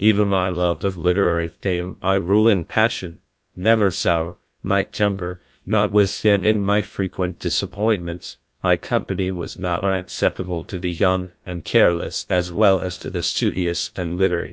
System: TTS, GlowTTS